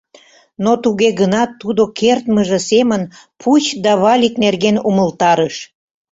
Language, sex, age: Mari, female, 70-79